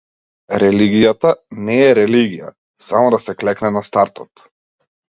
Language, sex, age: Macedonian, male, 19-29